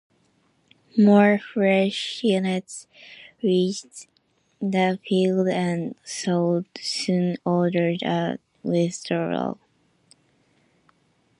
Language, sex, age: English, female, 19-29